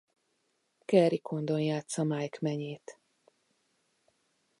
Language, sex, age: Hungarian, female, 40-49